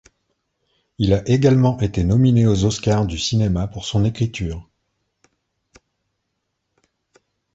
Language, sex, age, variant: French, male, 50-59, Français de métropole